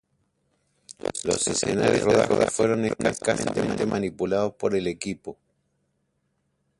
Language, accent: Spanish, Rioplatense: Argentina, Uruguay, este de Bolivia, Paraguay